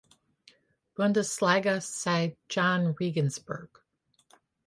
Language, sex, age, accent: English, female, 50-59, United States English